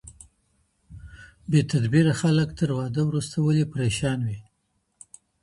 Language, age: Pashto, 50-59